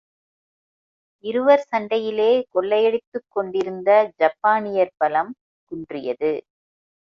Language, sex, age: Tamil, female, 50-59